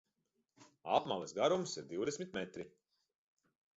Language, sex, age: Latvian, male, 40-49